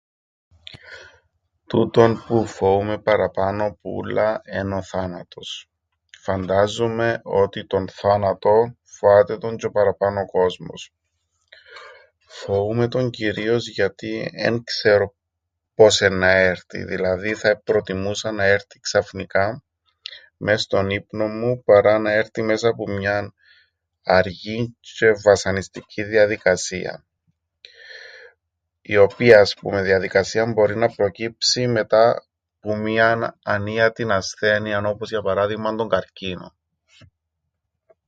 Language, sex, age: Greek, male, 40-49